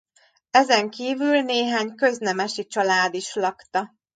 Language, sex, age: Hungarian, female, 30-39